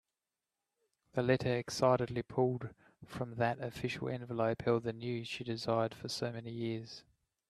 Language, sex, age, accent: English, male, 30-39, Australian English